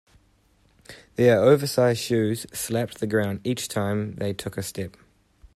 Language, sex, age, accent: English, male, 19-29, New Zealand English